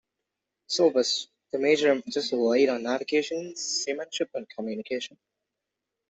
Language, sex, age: English, male, under 19